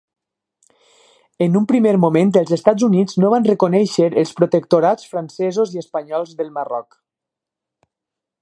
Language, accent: Catalan, valencià